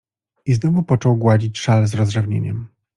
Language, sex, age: Polish, male, 40-49